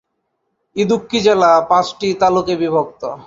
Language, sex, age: Bengali, male, 30-39